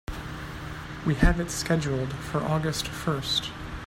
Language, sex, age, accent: English, male, 30-39, United States English